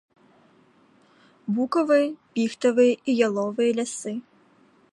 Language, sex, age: Belarusian, female, 19-29